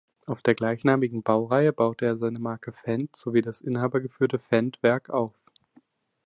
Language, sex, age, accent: German, male, 19-29, Deutschland Deutsch